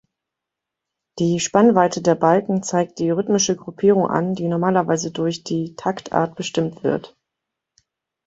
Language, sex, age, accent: German, female, 30-39, Deutschland Deutsch